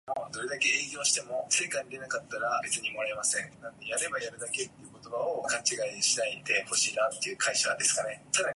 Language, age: English, 19-29